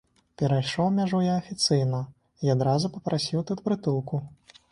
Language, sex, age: Belarusian, male, 19-29